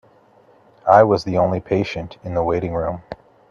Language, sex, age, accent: English, male, 30-39, United States English